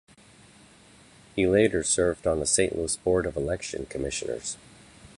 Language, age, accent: English, 30-39, United States English